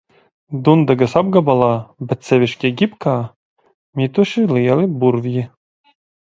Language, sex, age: Latvian, male, 40-49